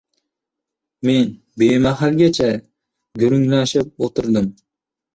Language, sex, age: Uzbek, male, 19-29